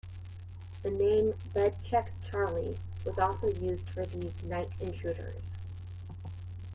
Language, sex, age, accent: English, female, 30-39, United States English